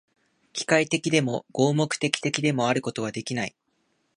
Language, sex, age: Japanese, male, 19-29